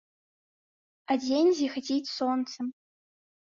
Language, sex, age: Belarusian, female, under 19